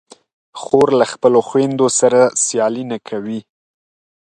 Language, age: Pashto, 19-29